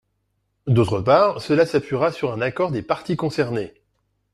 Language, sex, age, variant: French, male, 40-49, Français de métropole